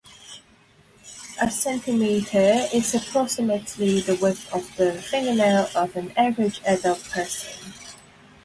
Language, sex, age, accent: English, female, 19-29, Hong Kong English